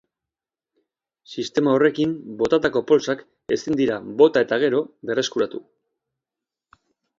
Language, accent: Basque, Erdialdekoa edo Nafarra (Gipuzkoa, Nafarroa)